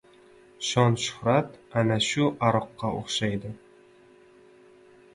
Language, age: Uzbek, 19-29